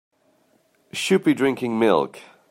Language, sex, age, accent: English, male, 30-39, England English